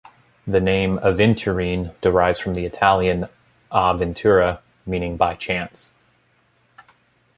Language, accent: English, United States English